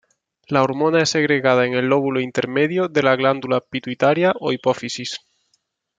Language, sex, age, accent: Spanish, male, 19-29, España: Sur peninsular (Andalucia, Extremadura, Murcia)